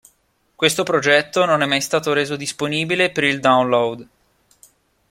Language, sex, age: Italian, male, 19-29